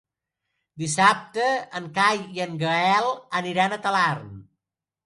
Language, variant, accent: Catalan, Central, central